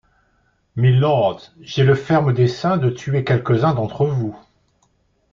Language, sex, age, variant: French, male, 60-69, Français de métropole